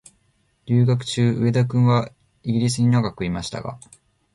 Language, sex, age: Japanese, male, 19-29